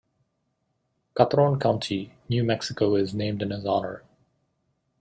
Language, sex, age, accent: English, male, 19-29, United States English